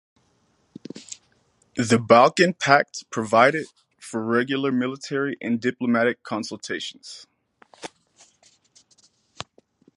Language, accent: English, United States English